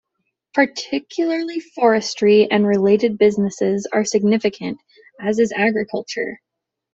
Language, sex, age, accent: English, female, 19-29, United States English